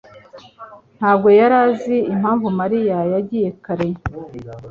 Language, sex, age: Kinyarwanda, male, 19-29